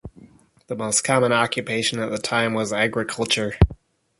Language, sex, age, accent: English, male, 30-39, United States English